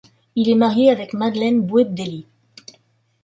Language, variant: French, Français de métropole